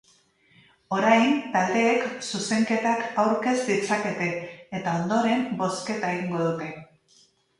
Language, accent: Basque, Mendebalekoa (Araba, Bizkaia, Gipuzkoako mendebaleko herri batzuk)